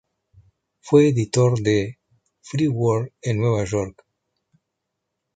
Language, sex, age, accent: Spanish, male, 50-59, Rioplatense: Argentina, Uruguay, este de Bolivia, Paraguay